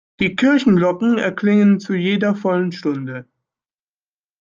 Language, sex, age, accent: German, male, 40-49, Deutschland Deutsch